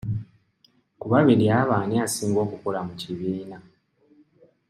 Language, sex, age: Ganda, male, 19-29